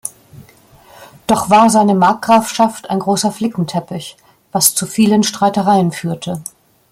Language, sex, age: German, female, 50-59